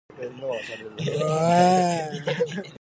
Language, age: Japanese, 19-29